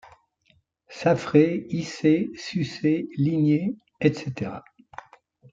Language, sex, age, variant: French, male, 70-79, Français de métropole